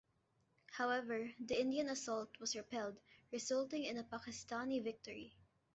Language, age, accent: English, under 19, Filipino